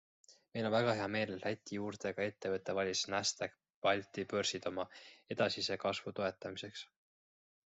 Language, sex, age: Estonian, male, 19-29